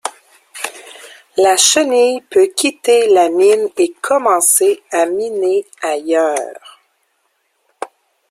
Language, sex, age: French, female, 50-59